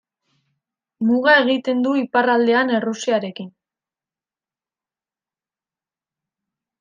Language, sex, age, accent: Basque, female, under 19, Erdialdekoa edo Nafarra (Gipuzkoa, Nafarroa)